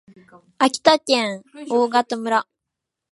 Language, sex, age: Japanese, female, under 19